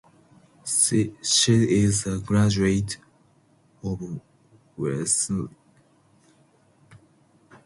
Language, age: English, 19-29